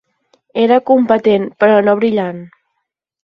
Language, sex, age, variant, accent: Catalan, female, under 19, Balear, balear